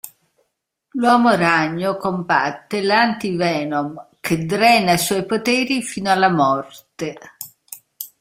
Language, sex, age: Italian, female, 60-69